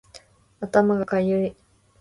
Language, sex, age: Japanese, female, under 19